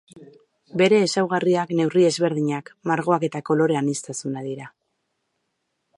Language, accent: Basque, Mendebalekoa (Araba, Bizkaia, Gipuzkoako mendebaleko herri batzuk)